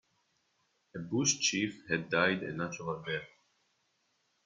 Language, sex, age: English, male, 19-29